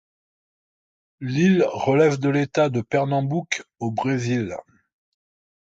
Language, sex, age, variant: French, male, 60-69, Français de métropole